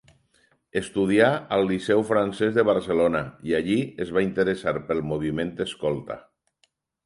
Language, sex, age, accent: Catalan, male, 60-69, valencià